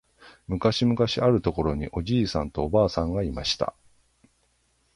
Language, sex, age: Japanese, male, 40-49